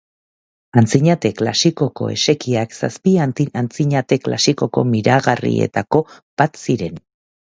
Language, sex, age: Basque, female, 40-49